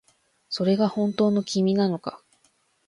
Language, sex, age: Japanese, female, 19-29